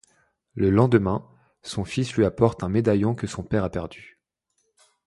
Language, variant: French, Français de métropole